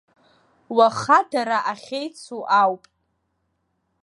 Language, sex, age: Abkhazian, female, under 19